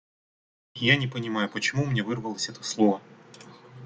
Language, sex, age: Russian, male, 19-29